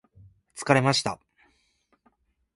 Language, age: Japanese, 19-29